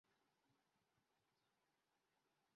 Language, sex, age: Bengali, female, 19-29